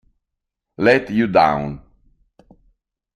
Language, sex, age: Italian, male, 50-59